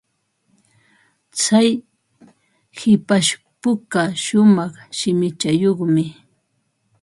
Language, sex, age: Ambo-Pasco Quechua, female, 60-69